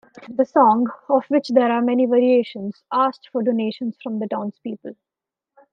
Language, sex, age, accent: English, female, 19-29, India and South Asia (India, Pakistan, Sri Lanka)